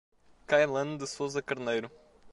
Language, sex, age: Portuguese, male, 19-29